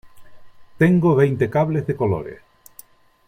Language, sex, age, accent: Spanish, male, 60-69, España: Islas Canarias